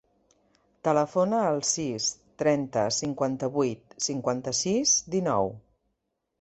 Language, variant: Catalan, Central